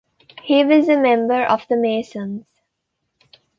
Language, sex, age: English, female, 19-29